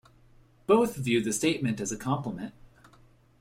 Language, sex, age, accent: English, male, 30-39, United States English